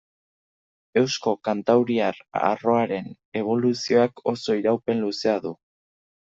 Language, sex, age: Basque, male, under 19